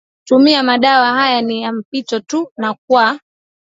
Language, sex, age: Swahili, female, 19-29